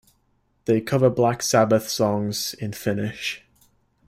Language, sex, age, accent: English, male, under 19, England English